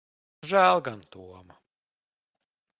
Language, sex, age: Latvian, male, 30-39